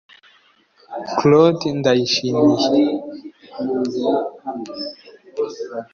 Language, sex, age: Kinyarwanda, male, 19-29